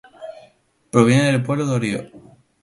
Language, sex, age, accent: Spanish, male, 19-29, España: Islas Canarias